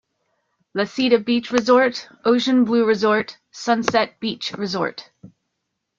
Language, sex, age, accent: English, female, 40-49, United States English